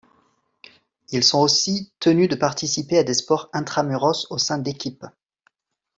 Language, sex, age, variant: French, male, 30-39, Français de métropole